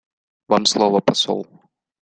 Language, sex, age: Russian, male, 19-29